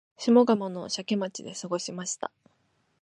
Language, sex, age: Japanese, female, 19-29